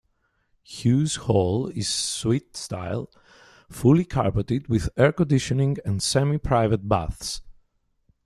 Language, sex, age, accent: English, male, 40-49, Canadian English